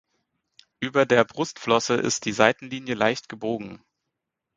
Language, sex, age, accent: German, male, 30-39, Deutschland Deutsch